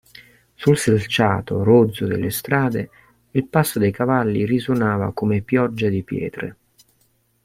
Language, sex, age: Italian, male, 40-49